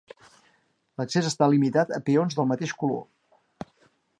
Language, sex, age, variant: Catalan, male, 50-59, Central